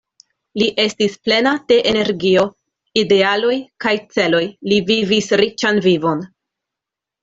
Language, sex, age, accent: Esperanto, female, 19-29, Internacia